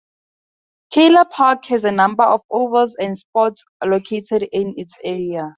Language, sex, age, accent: English, female, under 19, Southern African (South Africa, Zimbabwe, Namibia)